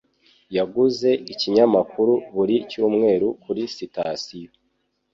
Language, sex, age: Kinyarwanda, male, 19-29